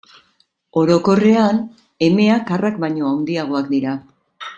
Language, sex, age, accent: Basque, female, 50-59, Erdialdekoa edo Nafarra (Gipuzkoa, Nafarroa)